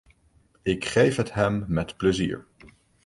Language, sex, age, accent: Dutch, male, 19-29, Nederlands Nederlands